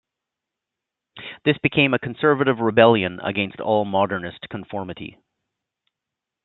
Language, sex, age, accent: English, male, 40-49, Canadian English